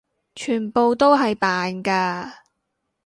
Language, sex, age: Cantonese, female, 19-29